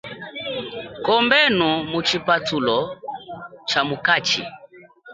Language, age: Chokwe, 30-39